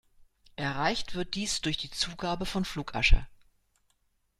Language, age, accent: German, 60-69, Deutschland Deutsch